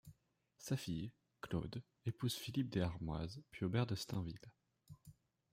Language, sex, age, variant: French, male, 19-29, Français de métropole